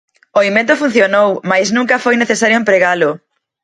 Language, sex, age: Galician, female, 40-49